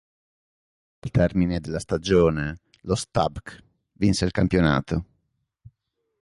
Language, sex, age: Italian, male, 30-39